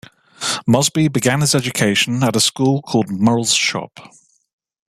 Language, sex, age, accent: English, male, 30-39, England English